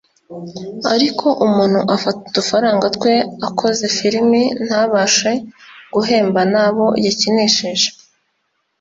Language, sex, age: Kinyarwanda, female, 30-39